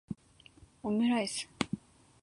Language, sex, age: Japanese, female, 19-29